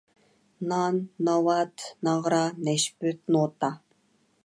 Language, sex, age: Uyghur, female, 30-39